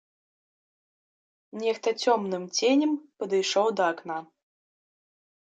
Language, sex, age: Belarusian, female, 19-29